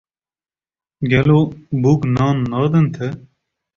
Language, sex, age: Kurdish, male, 19-29